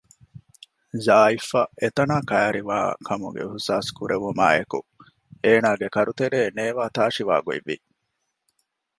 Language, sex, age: Divehi, male, 30-39